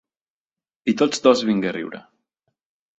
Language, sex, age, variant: Catalan, male, 30-39, Central